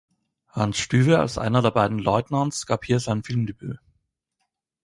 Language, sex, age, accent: German, male, 30-39, Österreichisches Deutsch